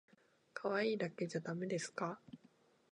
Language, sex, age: Japanese, female, 19-29